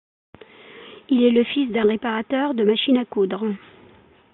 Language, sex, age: French, female, 40-49